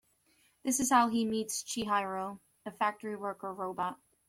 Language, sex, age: English, female, 19-29